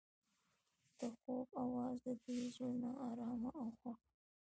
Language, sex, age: Pashto, female, 19-29